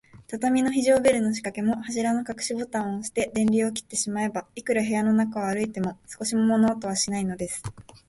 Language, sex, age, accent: Japanese, female, 19-29, 標準語